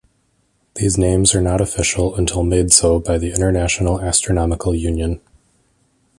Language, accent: English, United States English